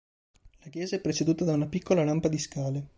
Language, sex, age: Italian, male, 19-29